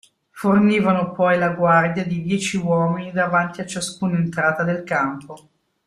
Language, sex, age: Italian, female, 50-59